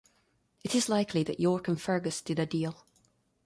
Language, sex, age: English, female, 30-39